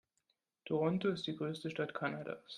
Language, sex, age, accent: German, male, 19-29, Deutschland Deutsch